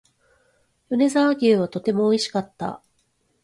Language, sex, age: Japanese, female, 30-39